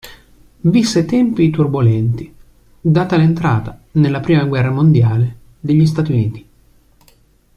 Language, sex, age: Italian, male, 30-39